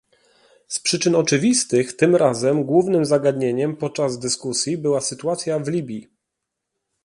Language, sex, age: Polish, male, 30-39